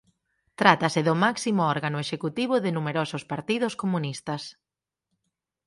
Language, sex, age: Galician, female, 30-39